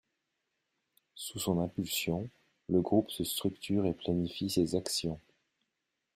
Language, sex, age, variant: French, male, 40-49, Français de métropole